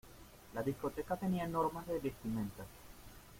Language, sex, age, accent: Spanish, male, 30-39, Caribe: Cuba, Venezuela, Puerto Rico, República Dominicana, Panamá, Colombia caribeña, México caribeño, Costa del golfo de México